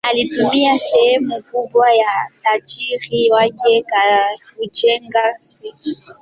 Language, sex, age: Swahili, female, 19-29